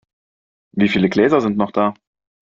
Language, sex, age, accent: German, male, 19-29, Deutschland Deutsch